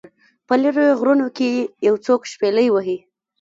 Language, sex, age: Pashto, female, 19-29